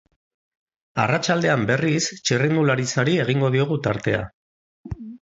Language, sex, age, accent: Basque, male, 40-49, Mendebalekoa (Araba, Bizkaia, Gipuzkoako mendebaleko herri batzuk)